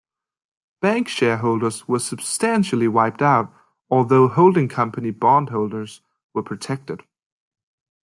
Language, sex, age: English, male, 19-29